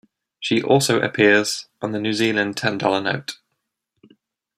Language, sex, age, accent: English, male, 19-29, England English